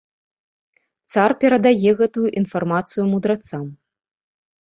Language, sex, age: Belarusian, female, 30-39